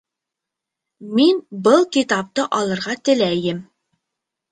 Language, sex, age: Bashkir, female, 19-29